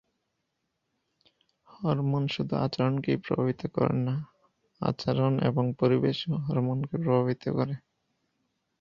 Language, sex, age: Bengali, male, 30-39